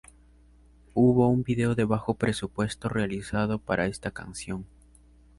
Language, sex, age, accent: Spanish, male, 19-29, Andino-Pacífico: Colombia, Perú, Ecuador, oeste de Bolivia y Venezuela andina